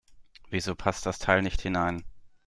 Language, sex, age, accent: German, male, 30-39, Deutschland Deutsch